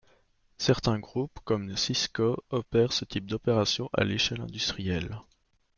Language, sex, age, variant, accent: French, male, 19-29, Français d'Europe, Français de Belgique